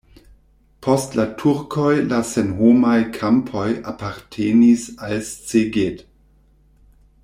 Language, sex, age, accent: Esperanto, male, 40-49, Internacia